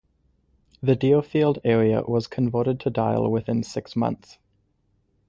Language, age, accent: English, 19-29, Canadian English